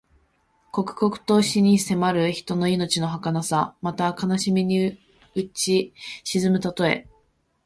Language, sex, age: Japanese, female, 19-29